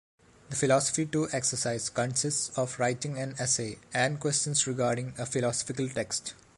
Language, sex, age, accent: English, male, under 19, India and South Asia (India, Pakistan, Sri Lanka)